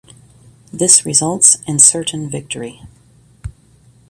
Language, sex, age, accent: English, female, 50-59, United States English